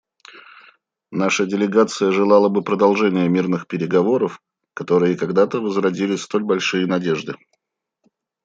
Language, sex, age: Russian, male, 40-49